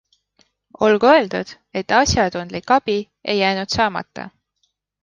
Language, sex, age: Estonian, female, 19-29